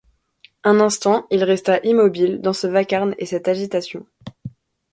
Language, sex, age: French, female, under 19